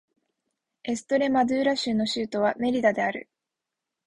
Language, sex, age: Japanese, female, 19-29